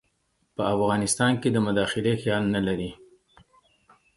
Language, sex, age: Pashto, male, 30-39